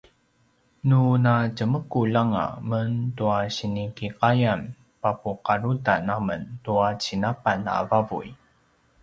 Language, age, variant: Paiwan, 30-39, pinayuanan a kinaikacedasan (東排灣語)